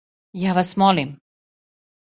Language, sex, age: Serbian, female, 50-59